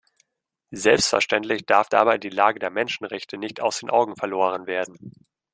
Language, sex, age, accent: German, male, 19-29, Deutschland Deutsch